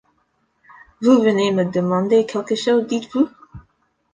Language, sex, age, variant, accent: French, female, 19-29, Français d'Amérique du Nord, Français des États-Unis